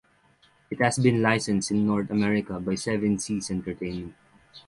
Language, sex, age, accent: English, male, 30-39, United States English; Filipino